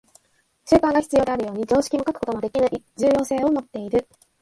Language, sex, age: Japanese, female, 19-29